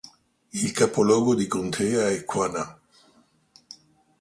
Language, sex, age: Italian, male, 60-69